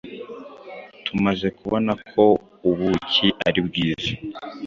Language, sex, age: Kinyarwanda, male, under 19